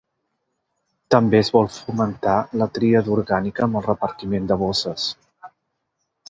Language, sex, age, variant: Catalan, male, 40-49, Central